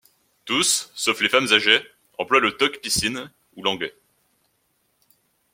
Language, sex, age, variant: French, male, 19-29, Français de métropole